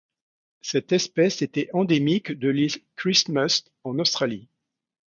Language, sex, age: French, male, 60-69